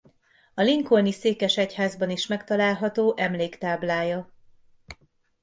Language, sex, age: Hungarian, female, 40-49